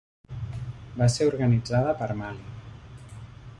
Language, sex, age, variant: Catalan, male, 40-49, Central